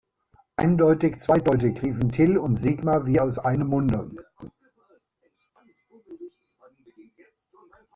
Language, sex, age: German, male, 70-79